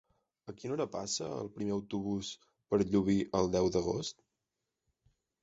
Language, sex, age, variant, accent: Catalan, male, 19-29, Central, gironí; Garrotxi